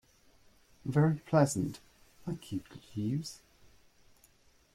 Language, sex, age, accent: English, male, 40-49, England English